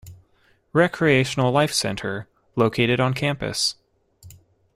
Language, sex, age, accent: English, male, 19-29, United States English